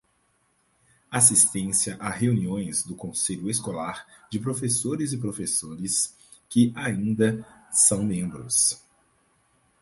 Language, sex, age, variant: Portuguese, male, 30-39, Portuguese (Brasil)